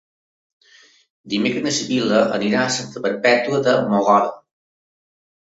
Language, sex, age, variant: Catalan, male, 50-59, Balear